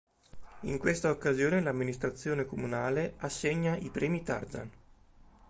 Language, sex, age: Italian, male, 19-29